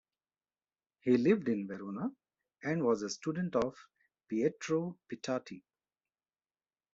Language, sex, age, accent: English, male, 40-49, India and South Asia (India, Pakistan, Sri Lanka)